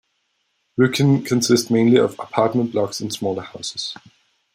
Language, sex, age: English, male, 19-29